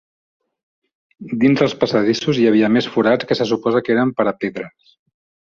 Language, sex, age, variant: Catalan, male, 40-49, Central